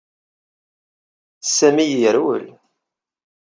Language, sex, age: Kabyle, male, 30-39